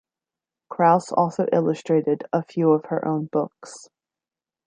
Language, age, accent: English, 30-39, United States English